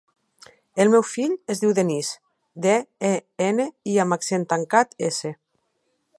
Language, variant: Catalan, Septentrional